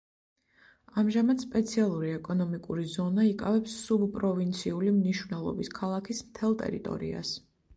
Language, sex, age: Georgian, female, 30-39